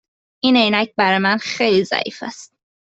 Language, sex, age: Persian, female, 30-39